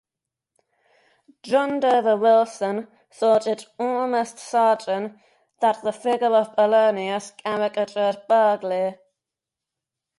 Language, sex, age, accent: English, male, under 19, England English